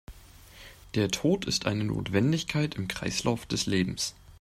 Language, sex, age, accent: German, male, 19-29, Deutschland Deutsch